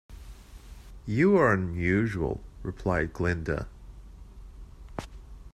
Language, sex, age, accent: English, male, 30-39, United States English